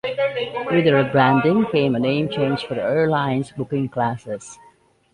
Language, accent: English, United States English